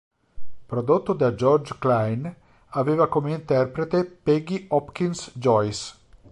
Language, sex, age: Italian, male, 50-59